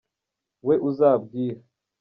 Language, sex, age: Kinyarwanda, male, 19-29